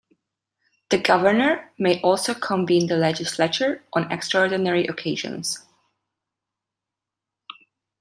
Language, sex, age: English, female, 30-39